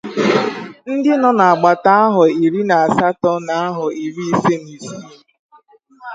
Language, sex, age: Igbo, female, 19-29